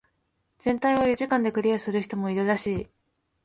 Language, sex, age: Japanese, female, 19-29